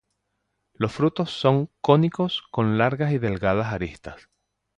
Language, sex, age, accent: Spanish, male, 40-49, Caribe: Cuba, Venezuela, Puerto Rico, República Dominicana, Panamá, Colombia caribeña, México caribeño, Costa del golfo de México